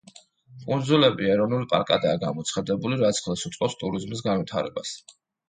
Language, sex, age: Georgian, male, 30-39